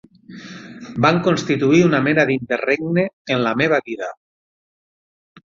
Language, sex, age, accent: Catalan, male, 40-49, central; nord-occidental